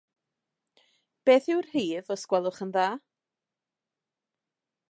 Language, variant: Welsh, North-Western Welsh